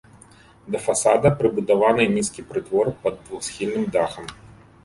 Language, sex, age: Belarusian, male, 40-49